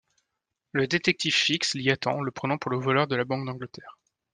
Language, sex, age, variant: French, male, 19-29, Français de métropole